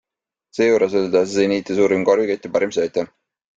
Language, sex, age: Estonian, male, 30-39